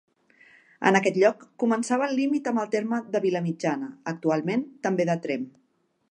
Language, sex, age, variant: Catalan, female, 50-59, Central